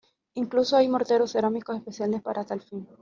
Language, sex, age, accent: Spanish, female, 19-29, América central